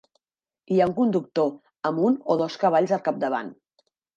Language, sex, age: Catalan, female, 30-39